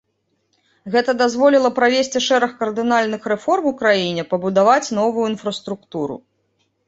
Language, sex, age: Belarusian, female, 30-39